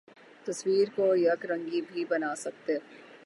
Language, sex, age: Urdu, female, 19-29